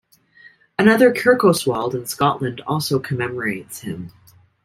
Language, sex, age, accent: English, female, 40-49, Canadian English